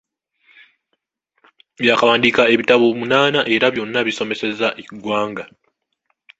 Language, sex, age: Ganda, male, 19-29